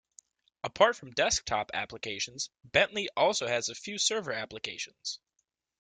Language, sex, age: English, male, 19-29